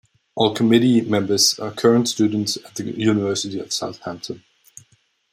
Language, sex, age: English, male, 19-29